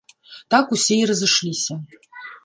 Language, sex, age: Belarusian, female, 40-49